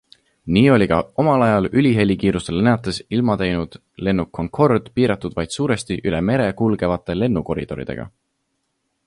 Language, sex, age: Estonian, male, 19-29